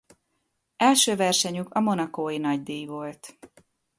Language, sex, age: Hungarian, female, 50-59